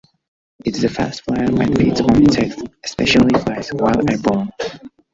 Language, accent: English, United States English